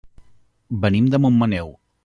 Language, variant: Catalan, Central